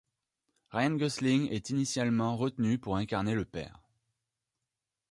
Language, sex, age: French, male, 30-39